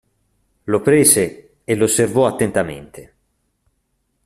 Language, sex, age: Italian, male, 40-49